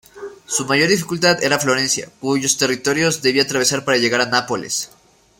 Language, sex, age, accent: Spanish, male, 19-29, Andino-Pacífico: Colombia, Perú, Ecuador, oeste de Bolivia y Venezuela andina